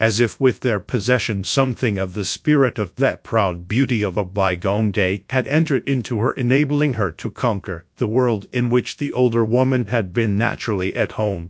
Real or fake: fake